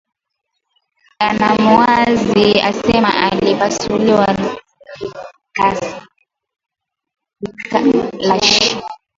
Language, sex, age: Swahili, female, 19-29